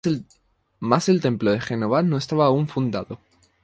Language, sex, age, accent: Spanish, male, 19-29, España: Islas Canarias